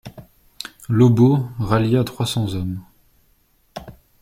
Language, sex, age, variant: French, male, 19-29, Français de métropole